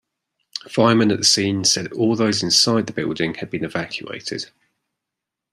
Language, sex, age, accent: English, male, 30-39, England English